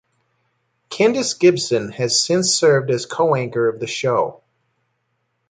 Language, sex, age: English, male, 40-49